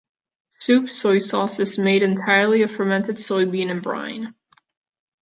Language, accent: English, United States English